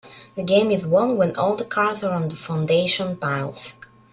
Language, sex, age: English, male, 19-29